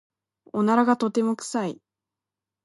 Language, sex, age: Japanese, female, under 19